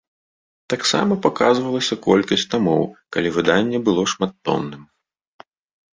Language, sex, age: Belarusian, male, 30-39